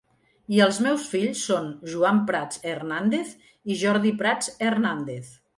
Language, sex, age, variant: Catalan, female, 50-59, Central